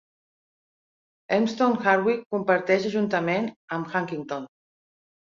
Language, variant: Catalan, Central